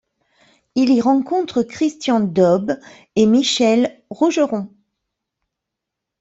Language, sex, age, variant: French, female, 50-59, Français de métropole